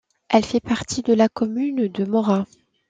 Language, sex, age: French, female, 30-39